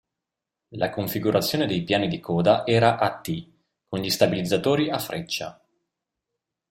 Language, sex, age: Italian, male, 30-39